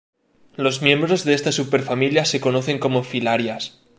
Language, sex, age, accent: Spanish, male, 19-29, España: Norte peninsular (Asturias, Castilla y León, Cantabria, País Vasco, Navarra, Aragón, La Rioja, Guadalajara, Cuenca)